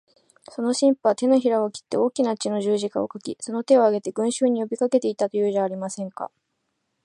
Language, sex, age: Japanese, female, 19-29